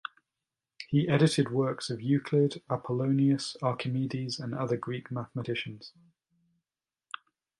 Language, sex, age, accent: English, male, 40-49, England English